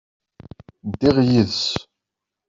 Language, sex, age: Kabyle, male, 19-29